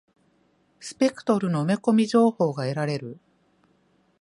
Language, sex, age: Japanese, female, 40-49